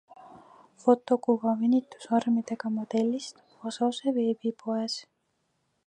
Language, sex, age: Estonian, female, 19-29